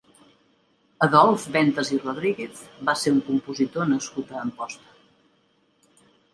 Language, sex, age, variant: Catalan, female, 60-69, Central